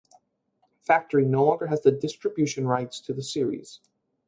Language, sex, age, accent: English, male, 19-29, United States English